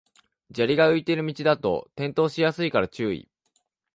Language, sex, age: Japanese, male, 19-29